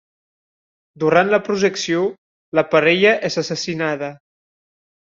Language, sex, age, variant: Catalan, male, 19-29, Septentrional